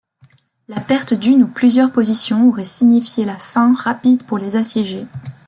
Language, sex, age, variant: French, female, 19-29, Français de métropole